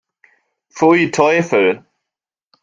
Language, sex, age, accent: German, male, 19-29, Deutschland Deutsch